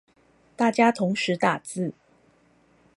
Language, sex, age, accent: Chinese, female, 40-49, 出生地：臺北市